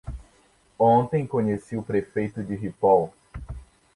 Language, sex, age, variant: Portuguese, male, 30-39, Portuguese (Brasil)